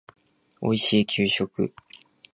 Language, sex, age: Japanese, male, 19-29